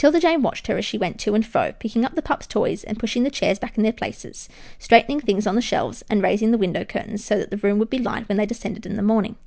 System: none